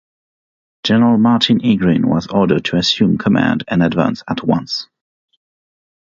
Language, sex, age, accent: English, male, 30-39, United States English; England English